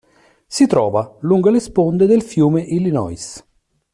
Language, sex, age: Italian, male, 50-59